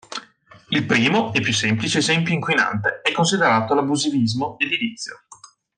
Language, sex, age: Italian, male, 19-29